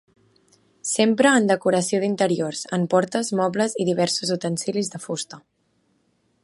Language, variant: Catalan, Central